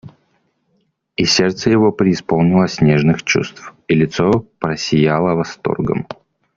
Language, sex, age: Russian, male, 19-29